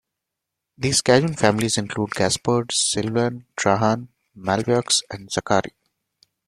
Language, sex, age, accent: English, male, 30-39, India and South Asia (India, Pakistan, Sri Lanka)